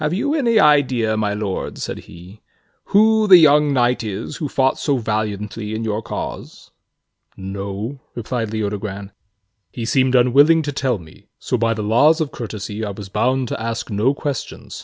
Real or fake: real